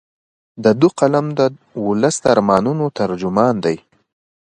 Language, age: Pashto, 19-29